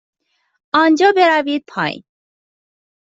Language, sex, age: Persian, female, 30-39